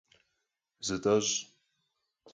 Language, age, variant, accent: Kabardian, 19-29, Адыгэбзэ (Къэбэрдей, Кирил, псоми зэдай), Джылэхъстэней (Gilahsteney)